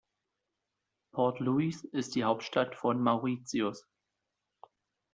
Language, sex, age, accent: German, male, 30-39, Deutschland Deutsch